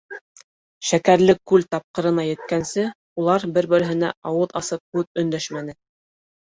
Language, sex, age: Bashkir, female, 30-39